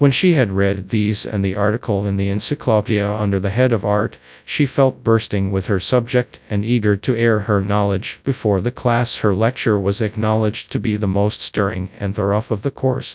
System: TTS, FastPitch